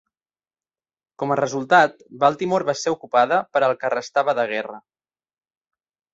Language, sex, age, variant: Catalan, male, 19-29, Central